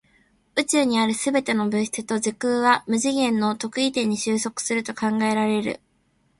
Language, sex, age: Japanese, female, 19-29